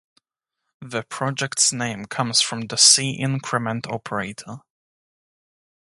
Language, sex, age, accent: English, male, 19-29, England English